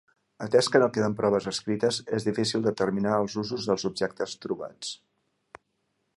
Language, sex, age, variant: Catalan, male, 50-59, Central